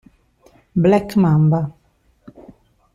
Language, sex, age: Italian, female, 50-59